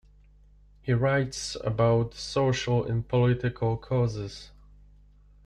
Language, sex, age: English, male, 19-29